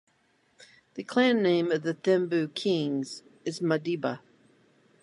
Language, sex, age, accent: English, female, 50-59, United States English